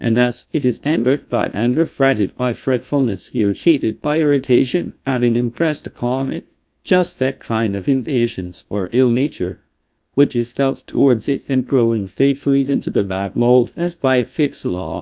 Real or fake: fake